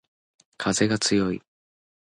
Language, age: Japanese, 19-29